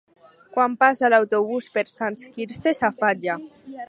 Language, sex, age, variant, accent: Catalan, female, under 19, Alacantí, valencià